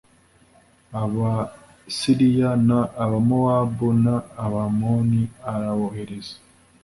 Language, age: Kinyarwanda, 19-29